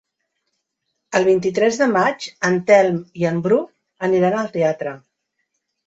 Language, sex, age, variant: Catalan, female, 50-59, Central